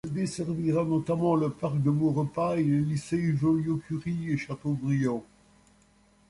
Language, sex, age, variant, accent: French, male, 70-79, Français d'Europe, Français de Belgique